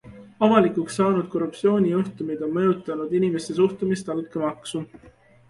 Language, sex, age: Estonian, male, 19-29